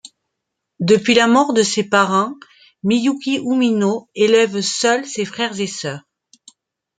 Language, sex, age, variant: French, female, 40-49, Français de métropole